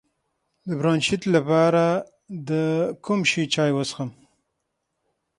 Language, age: Pashto, 40-49